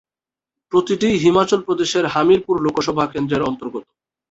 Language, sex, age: Bengali, male, 19-29